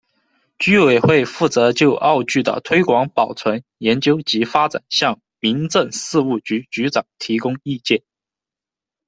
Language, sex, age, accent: Chinese, male, under 19, 出生地：四川省